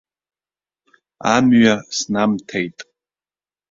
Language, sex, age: Abkhazian, male, 30-39